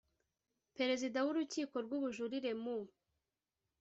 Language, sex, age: Kinyarwanda, female, 19-29